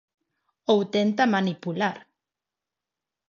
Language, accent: Galician, Neofalante